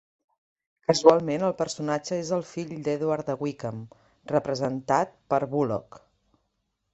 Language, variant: Catalan, Central